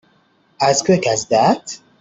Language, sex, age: English, male, 30-39